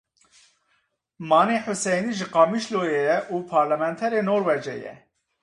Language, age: Kurdish, 30-39